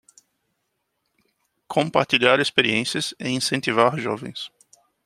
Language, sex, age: Portuguese, male, 40-49